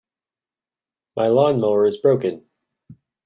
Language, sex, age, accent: English, male, 30-39, United States English